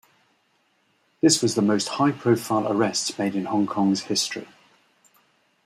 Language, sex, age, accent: English, male, 50-59, England English